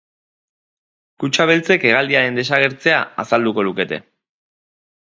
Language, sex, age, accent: Basque, male, 30-39, Erdialdekoa edo Nafarra (Gipuzkoa, Nafarroa)